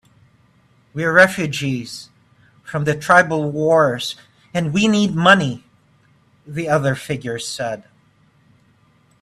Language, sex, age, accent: English, male, 40-49, Filipino